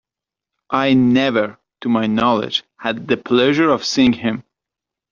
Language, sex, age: English, male, 40-49